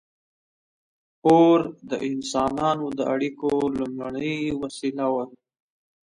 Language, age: Pashto, 30-39